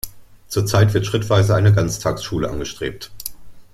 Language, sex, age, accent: German, male, 40-49, Deutschland Deutsch